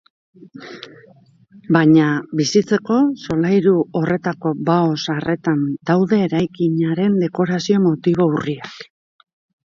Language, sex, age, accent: Basque, female, 40-49, Mendebalekoa (Araba, Bizkaia, Gipuzkoako mendebaleko herri batzuk)